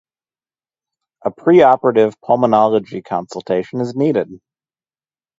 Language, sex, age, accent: English, male, 30-39, United States English